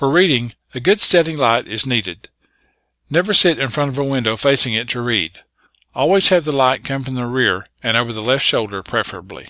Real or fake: real